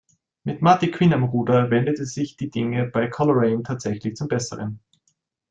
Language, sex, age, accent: German, male, 30-39, Österreichisches Deutsch